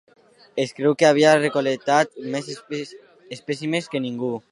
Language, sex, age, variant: Catalan, male, under 19, Alacantí